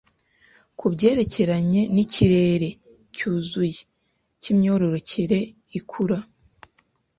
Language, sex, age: Kinyarwanda, female, 19-29